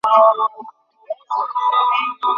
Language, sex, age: Bengali, male, 40-49